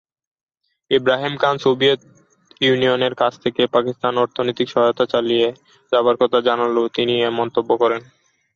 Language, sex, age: Bengali, male, 19-29